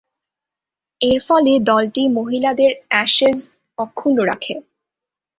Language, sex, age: Bengali, female, 19-29